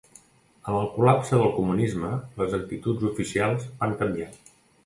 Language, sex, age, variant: Catalan, male, 40-49, Nord-Occidental